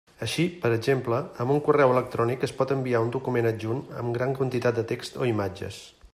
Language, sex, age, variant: Catalan, male, 50-59, Central